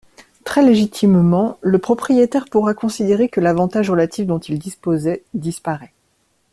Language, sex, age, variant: French, female, 40-49, Français de métropole